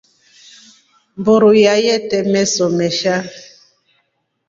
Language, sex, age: Rombo, female, 40-49